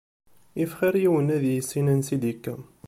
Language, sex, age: Kabyle, male, 30-39